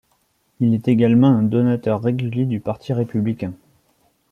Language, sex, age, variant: French, male, 19-29, Français de métropole